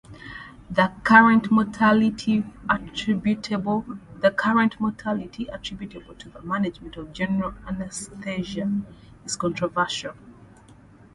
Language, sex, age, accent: English, female, 30-39, England English